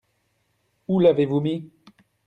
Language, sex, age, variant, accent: French, male, 30-39, Français d'Europe, Français de Belgique